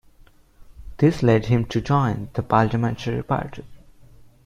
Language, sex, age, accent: English, male, 19-29, India and South Asia (India, Pakistan, Sri Lanka)